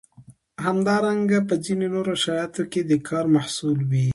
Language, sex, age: Pashto, female, 30-39